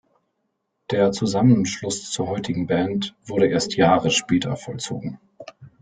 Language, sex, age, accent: German, male, 40-49, Deutschland Deutsch